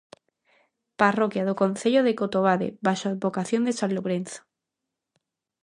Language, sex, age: Galician, female, 19-29